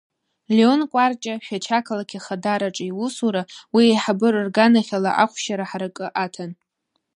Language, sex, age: Abkhazian, female, under 19